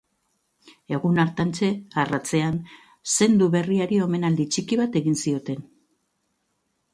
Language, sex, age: Basque, female, 50-59